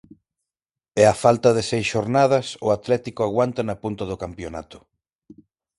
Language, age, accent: Galician, 30-39, Normativo (estándar); Neofalante